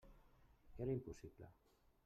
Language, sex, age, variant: Catalan, male, 50-59, Central